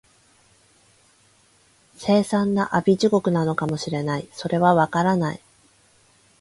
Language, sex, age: Japanese, female, 30-39